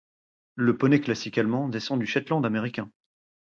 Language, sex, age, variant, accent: French, male, 30-39, Français d'Europe, Français de Belgique